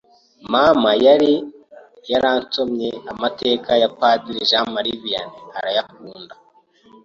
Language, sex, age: Kinyarwanda, male, 19-29